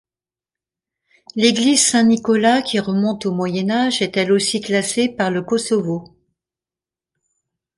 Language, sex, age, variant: French, female, 50-59, Français de métropole